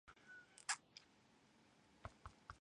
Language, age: Japanese, 19-29